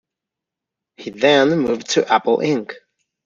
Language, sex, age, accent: English, male, 19-29, United States English